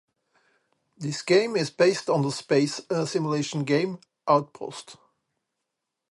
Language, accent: English, United States English